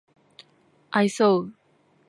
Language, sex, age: Japanese, female, under 19